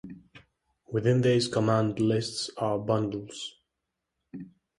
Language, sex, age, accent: English, male, 19-29, England English